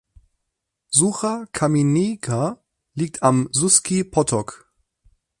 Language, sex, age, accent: German, male, 19-29, Deutschland Deutsch